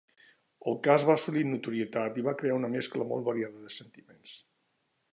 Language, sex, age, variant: Catalan, male, 60-69, Central